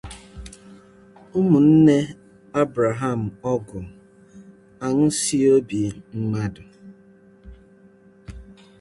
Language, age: Igbo, 30-39